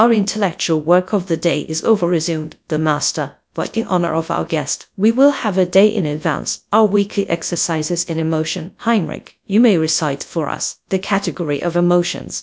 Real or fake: fake